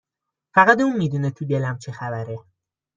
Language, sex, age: Persian, male, 19-29